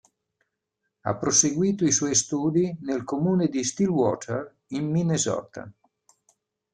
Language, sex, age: Italian, male, 60-69